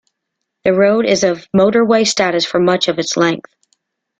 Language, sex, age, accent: English, female, 30-39, United States English